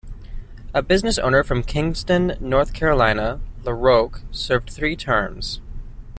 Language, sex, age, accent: English, male, 19-29, United States English